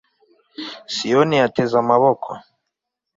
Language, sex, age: Kinyarwanda, male, 19-29